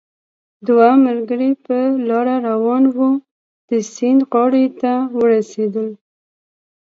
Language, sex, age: Pashto, female, 19-29